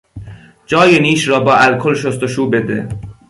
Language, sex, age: Persian, male, under 19